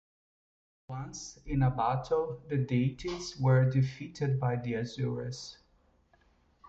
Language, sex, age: English, male, 30-39